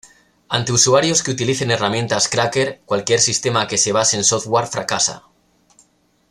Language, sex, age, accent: Spanish, male, 19-29, España: Norte peninsular (Asturias, Castilla y León, Cantabria, País Vasco, Navarra, Aragón, La Rioja, Guadalajara, Cuenca)